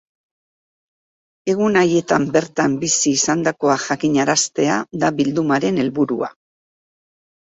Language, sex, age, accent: Basque, female, 60-69, Mendebalekoa (Araba, Bizkaia, Gipuzkoako mendebaleko herri batzuk)